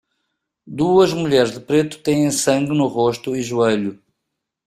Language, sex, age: Portuguese, male, 50-59